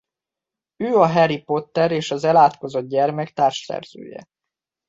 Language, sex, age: Hungarian, male, 30-39